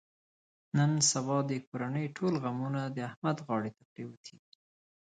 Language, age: Pashto, 30-39